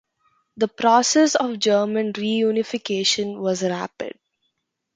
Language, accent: English, India and South Asia (India, Pakistan, Sri Lanka)